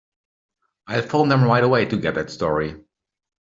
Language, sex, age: English, male, 50-59